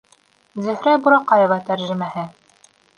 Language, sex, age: Bashkir, female, 19-29